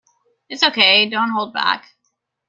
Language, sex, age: English, female, 30-39